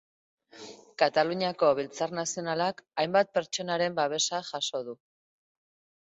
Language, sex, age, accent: Basque, female, 50-59, Mendebalekoa (Araba, Bizkaia, Gipuzkoako mendebaleko herri batzuk)